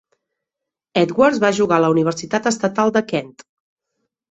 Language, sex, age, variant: Catalan, female, 40-49, Central